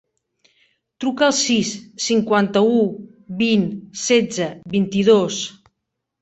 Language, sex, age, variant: Catalan, female, 50-59, Central